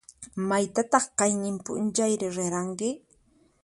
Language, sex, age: Puno Quechua, female, 19-29